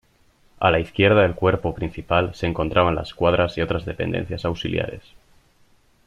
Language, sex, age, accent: Spanish, male, 19-29, España: Norte peninsular (Asturias, Castilla y León, Cantabria, País Vasco, Navarra, Aragón, La Rioja, Guadalajara, Cuenca)